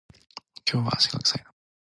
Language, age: Japanese, 19-29